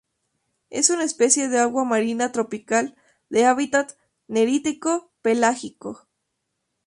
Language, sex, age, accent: Spanish, female, 19-29, México